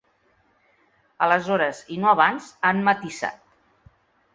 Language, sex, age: Catalan, female, 60-69